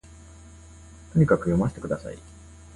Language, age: Japanese, 30-39